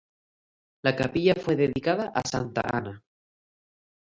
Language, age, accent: Spanish, 19-29, España: Islas Canarias